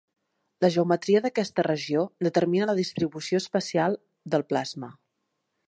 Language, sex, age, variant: Catalan, female, 30-39, Nord-Occidental